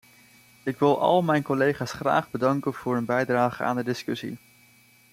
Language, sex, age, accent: Dutch, male, 19-29, Nederlands Nederlands